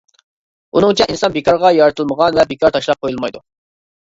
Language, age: Uyghur, 19-29